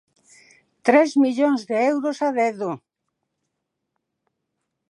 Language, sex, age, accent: Galician, female, 70-79, Atlántico (seseo e gheada)